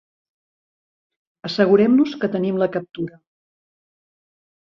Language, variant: Catalan, Central